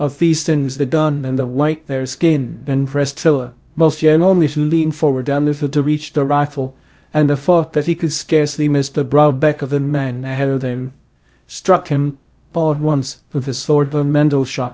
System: TTS, VITS